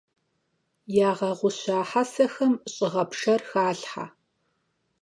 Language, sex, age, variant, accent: Kabardian, female, 30-39, Адыгэбзэ (Къэбэрдей, Кирил, псоми зэдай), Джылэхъстэней (Gilahsteney)